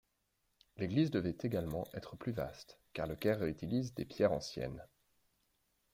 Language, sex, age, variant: French, male, 30-39, Français de métropole